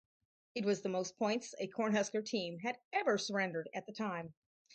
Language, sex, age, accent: English, female, 50-59, United States English